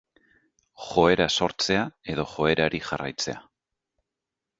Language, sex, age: Basque, male, 40-49